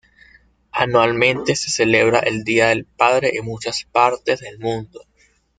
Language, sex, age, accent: Spanish, male, 19-29, Caribe: Cuba, Venezuela, Puerto Rico, República Dominicana, Panamá, Colombia caribeña, México caribeño, Costa del golfo de México